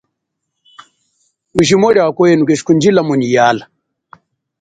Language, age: Chokwe, 40-49